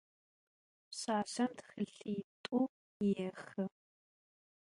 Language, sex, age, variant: Adyghe, female, 19-29, Адыгабзэ (Кирил, пстэумэ зэдыряе)